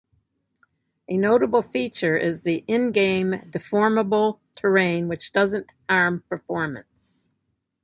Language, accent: English, United States English